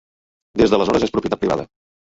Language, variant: Catalan, Central